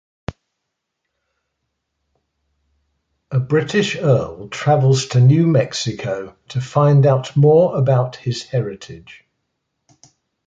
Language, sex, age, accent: English, male, 70-79, England English